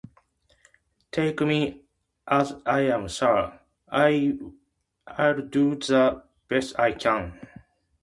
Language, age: Japanese, 50-59